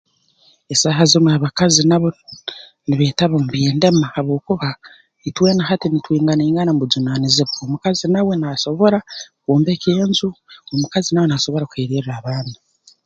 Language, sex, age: Tooro, female, 40-49